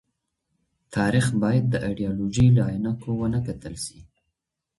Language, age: Pashto, 30-39